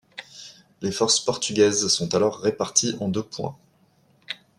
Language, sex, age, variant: French, male, 30-39, Français de métropole